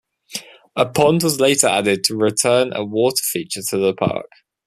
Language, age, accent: English, 19-29, England English